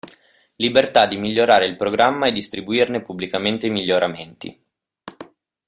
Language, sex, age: Italian, male, 19-29